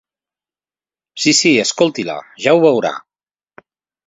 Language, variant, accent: Catalan, Central, Català central